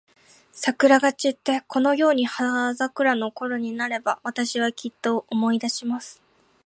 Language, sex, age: Japanese, female, 19-29